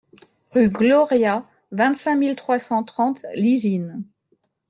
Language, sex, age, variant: French, female, 30-39, Français de métropole